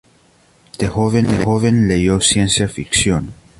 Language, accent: Spanish, Andino-Pacífico: Colombia, Perú, Ecuador, oeste de Bolivia y Venezuela andina